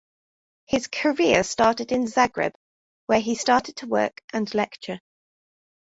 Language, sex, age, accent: English, female, 30-39, England English